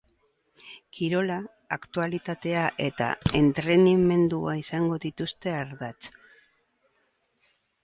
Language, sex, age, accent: Basque, female, 60-69, Erdialdekoa edo Nafarra (Gipuzkoa, Nafarroa)